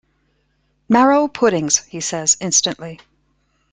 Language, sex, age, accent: English, female, 50-59, United States English